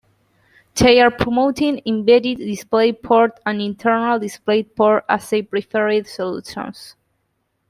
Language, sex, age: English, female, 19-29